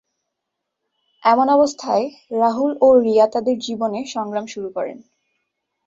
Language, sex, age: Bengali, female, 19-29